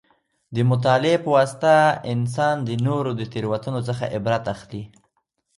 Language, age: Pashto, 19-29